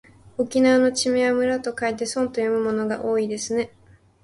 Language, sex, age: Japanese, female, under 19